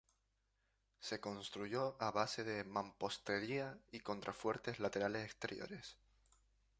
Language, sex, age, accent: Spanish, male, 19-29, España: Islas Canarias